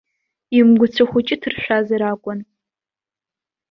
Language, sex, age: Abkhazian, female, 19-29